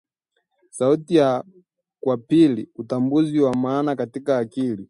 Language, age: Swahili, 19-29